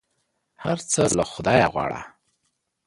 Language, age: Pashto, 30-39